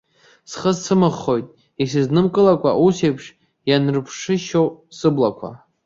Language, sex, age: Abkhazian, male, under 19